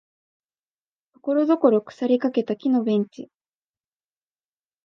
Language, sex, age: Japanese, female, 19-29